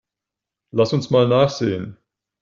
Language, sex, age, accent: German, male, 50-59, Deutschland Deutsch